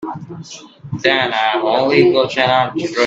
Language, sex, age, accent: English, male, 19-29, India and South Asia (India, Pakistan, Sri Lanka)